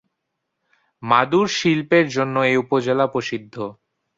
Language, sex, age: Bengali, male, 19-29